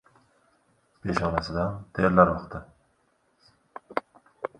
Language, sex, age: Uzbek, male, 30-39